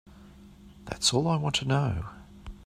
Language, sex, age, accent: English, male, 50-59, Australian English